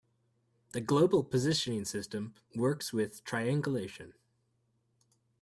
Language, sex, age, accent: English, male, 19-29, United States English